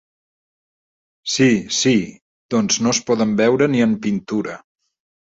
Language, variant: Catalan, Central